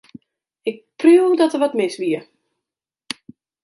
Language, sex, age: Western Frisian, female, 40-49